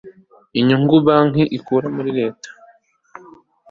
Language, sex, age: Kinyarwanda, male, 19-29